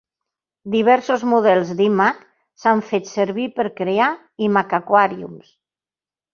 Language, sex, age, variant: Catalan, female, 70-79, Central